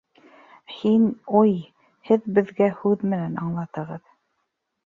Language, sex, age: Bashkir, female, 40-49